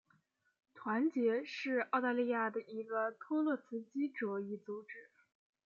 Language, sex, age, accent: Chinese, female, 19-29, 出生地：黑龙江省